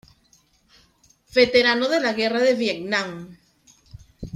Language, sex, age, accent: Spanish, female, 40-49, Caribe: Cuba, Venezuela, Puerto Rico, República Dominicana, Panamá, Colombia caribeña, México caribeño, Costa del golfo de México